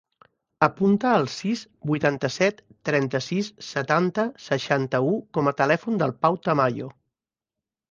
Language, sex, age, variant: Catalan, male, 50-59, Central